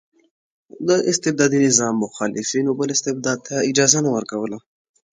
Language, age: Pashto, under 19